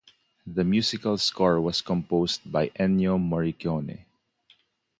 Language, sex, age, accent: English, male, 19-29, Filipino